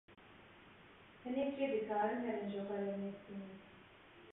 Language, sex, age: Kurdish, female, 19-29